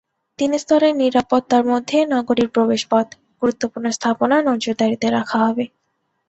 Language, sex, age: Bengali, female, 19-29